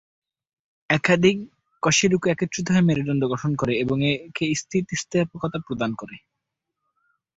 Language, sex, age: Bengali, male, 19-29